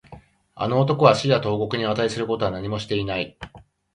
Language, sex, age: Japanese, male, 40-49